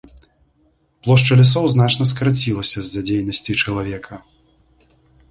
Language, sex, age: Belarusian, male, 19-29